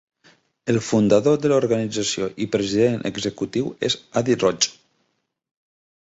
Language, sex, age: Catalan, male, 40-49